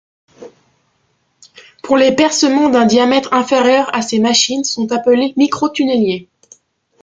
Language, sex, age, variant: French, female, 19-29, Français de métropole